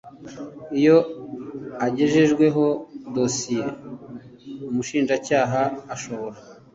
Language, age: Kinyarwanda, 30-39